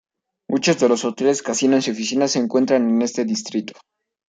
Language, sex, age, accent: Spanish, male, under 19, México